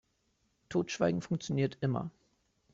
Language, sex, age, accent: German, male, 19-29, Deutschland Deutsch